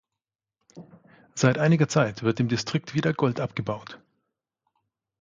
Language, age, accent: German, 40-49, Deutschland Deutsch